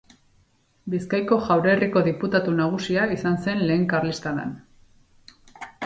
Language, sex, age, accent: Basque, female, 40-49, Erdialdekoa edo Nafarra (Gipuzkoa, Nafarroa)